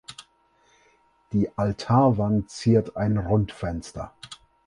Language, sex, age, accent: German, male, 30-39, Deutschland Deutsch